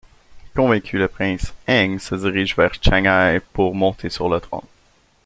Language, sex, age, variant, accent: French, male, 30-39, Français d'Amérique du Nord, Français du Canada